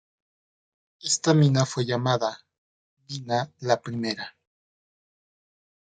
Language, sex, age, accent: Spanish, male, 40-49, México